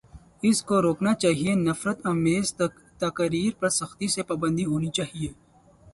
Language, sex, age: Urdu, male, 19-29